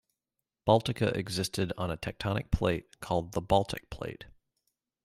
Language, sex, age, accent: English, male, 30-39, United States English